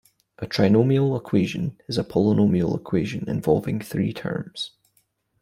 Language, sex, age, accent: English, male, 19-29, Scottish English